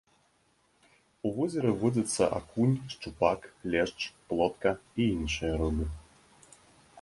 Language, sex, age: Belarusian, male, 30-39